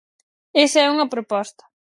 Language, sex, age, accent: Galician, female, 19-29, Central (gheada)